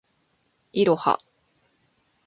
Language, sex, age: Japanese, female, 19-29